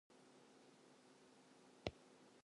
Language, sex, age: English, female, 19-29